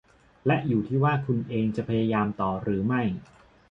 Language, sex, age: Thai, male, 40-49